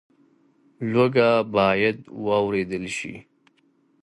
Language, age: Pashto, 30-39